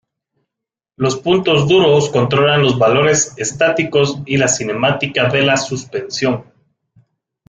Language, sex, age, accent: Spanish, male, 19-29, América central